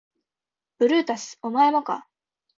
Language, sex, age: Japanese, female, 19-29